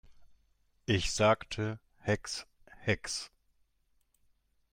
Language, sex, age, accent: German, male, 50-59, Deutschland Deutsch